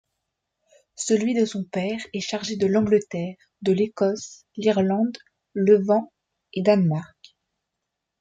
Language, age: French, under 19